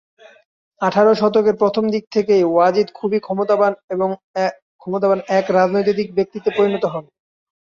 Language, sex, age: Bengali, male, 19-29